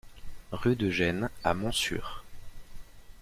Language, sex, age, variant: French, male, 19-29, Français de métropole